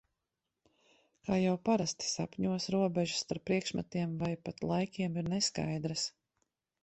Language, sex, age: Latvian, female, 40-49